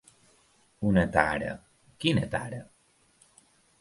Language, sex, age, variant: Catalan, male, 19-29, Balear